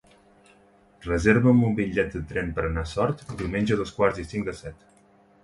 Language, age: Catalan, 30-39